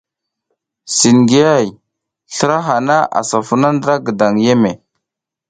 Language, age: South Giziga, 30-39